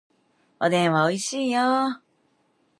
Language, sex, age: Japanese, female, 19-29